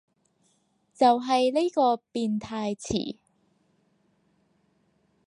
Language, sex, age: Cantonese, female, 19-29